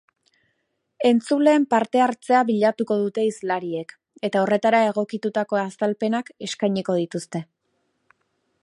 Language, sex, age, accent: Basque, female, 19-29, Erdialdekoa edo Nafarra (Gipuzkoa, Nafarroa)